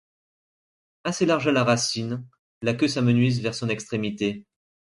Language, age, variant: French, 30-39, Français de métropole